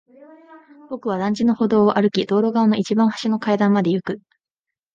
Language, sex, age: Japanese, female, under 19